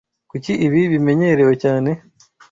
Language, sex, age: Kinyarwanda, male, 19-29